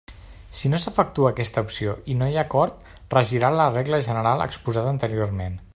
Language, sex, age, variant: Catalan, male, 19-29, Central